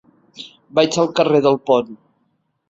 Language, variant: Catalan, Central